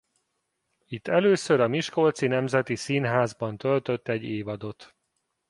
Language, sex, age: Hungarian, male, 40-49